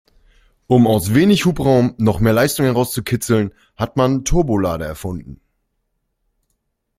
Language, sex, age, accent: German, male, 30-39, Deutschland Deutsch